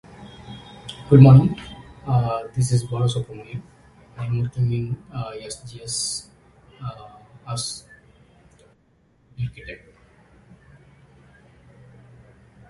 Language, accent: English, India and South Asia (India, Pakistan, Sri Lanka)